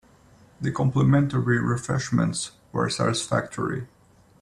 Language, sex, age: English, male, under 19